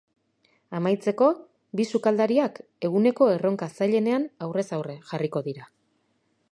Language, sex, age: Basque, female, 40-49